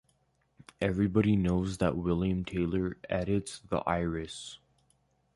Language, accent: English, United States English